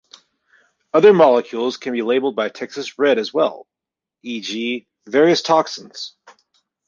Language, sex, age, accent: English, male, 40-49, United States English